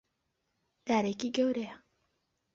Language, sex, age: Central Kurdish, female, 19-29